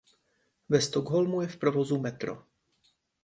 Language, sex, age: Czech, male, 30-39